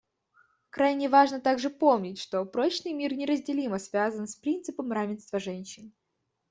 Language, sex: Russian, female